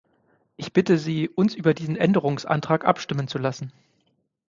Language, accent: German, Deutschland Deutsch